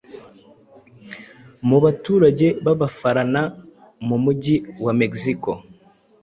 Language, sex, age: Kinyarwanda, male, 19-29